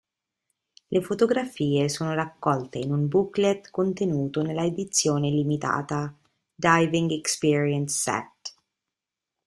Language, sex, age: Italian, female, 30-39